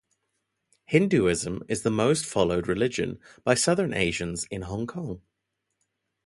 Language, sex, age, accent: English, male, 19-29, Southern African (South Africa, Zimbabwe, Namibia)